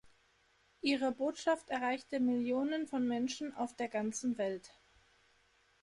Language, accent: German, Deutschland Deutsch